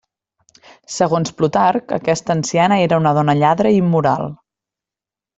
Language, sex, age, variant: Catalan, female, 19-29, Central